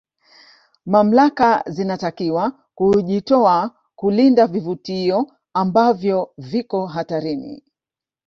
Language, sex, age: Swahili, female, 50-59